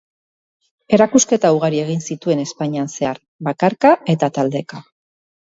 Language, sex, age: Basque, female, 40-49